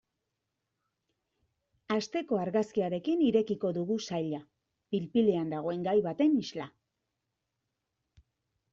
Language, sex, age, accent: Basque, female, 40-49, Mendebalekoa (Araba, Bizkaia, Gipuzkoako mendebaleko herri batzuk)